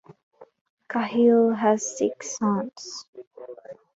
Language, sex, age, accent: English, female, under 19, Filipino